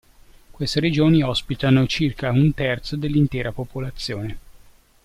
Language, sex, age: Italian, male, 40-49